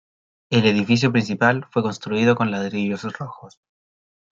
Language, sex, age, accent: Spanish, male, 19-29, Chileno: Chile, Cuyo